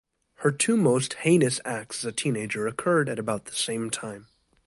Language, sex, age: English, male, 19-29